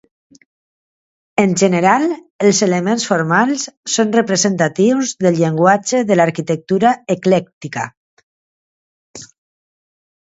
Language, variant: Catalan, Balear